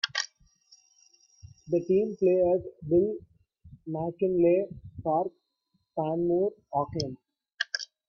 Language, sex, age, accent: English, male, 19-29, India and South Asia (India, Pakistan, Sri Lanka)